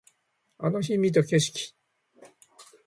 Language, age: Japanese, 50-59